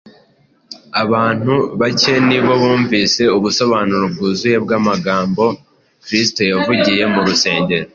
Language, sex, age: Kinyarwanda, male, 19-29